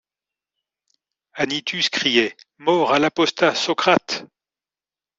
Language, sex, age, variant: French, male, 50-59, Français de métropole